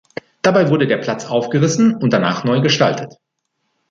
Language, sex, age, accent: German, male, 40-49, Deutschland Deutsch